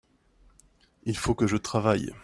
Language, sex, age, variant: French, male, 30-39, Français de métropole